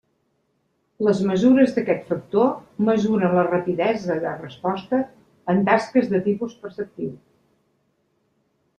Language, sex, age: Catalan, female, 70-79